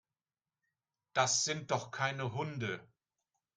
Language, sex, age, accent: German, male, 60-69, Deutschland Deutsch